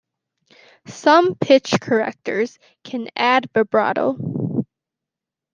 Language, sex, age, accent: English, female, under 19, United States English